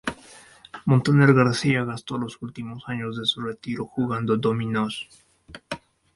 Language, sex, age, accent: Spanish, male, 19-29, Andino-Pacífico: Colombia, Perú, Ecuador, oeste de Bolivia y Venezuela andina